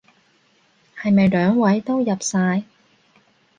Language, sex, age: Cantonese, female, 30-39